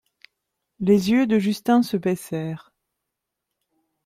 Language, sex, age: French, female, 40-49